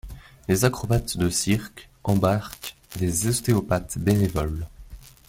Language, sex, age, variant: French, male, 19-29, Français de métropole